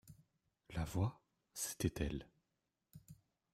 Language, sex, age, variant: French, male, 19-29, Français de métropole